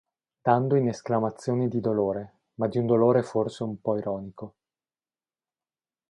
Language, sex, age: Italian, male, 19-29